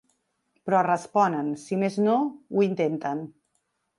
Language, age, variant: Catalan, 40-49, Central